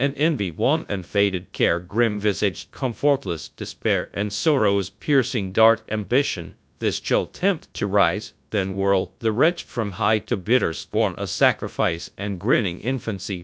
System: TTS, GradTTS